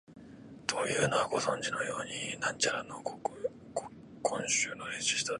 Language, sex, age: Japanese, male, 19-29